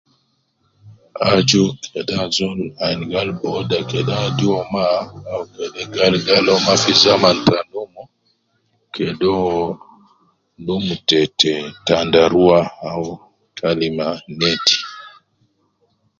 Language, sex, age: Nubi, male, 30-39